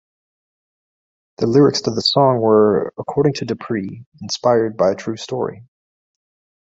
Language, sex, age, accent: English, male, 30-39, United States English